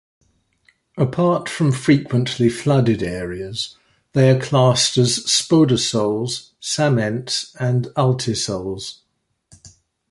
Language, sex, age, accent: English, male, 70-79, England English